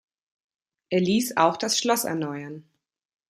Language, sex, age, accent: German, female, 30-39, Deutschland Deutsch